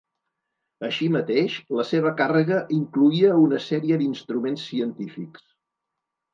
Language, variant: Catalan, Septentrional